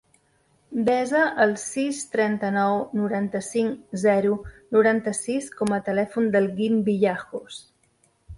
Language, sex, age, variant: Catalan, female, 40-49, Central